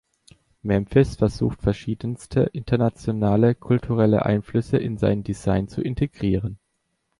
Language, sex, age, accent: German, male, 19-29, Deutschland Deutsch